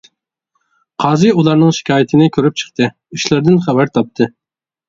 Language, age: Uyghur, 19-29